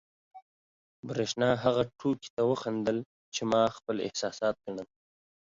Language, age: Pashto, 19-29